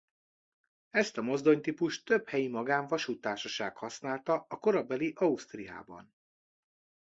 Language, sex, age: Hungarian, male, 40-49